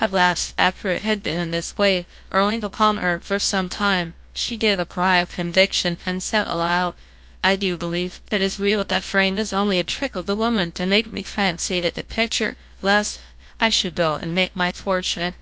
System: TTS, GlowTTS